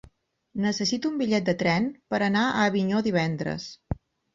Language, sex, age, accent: Catalan, female, 50-59, Empordanès